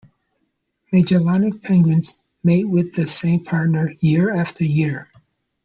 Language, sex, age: English, male, 40-49